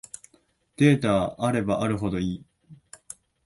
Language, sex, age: Japanese, male, 19-29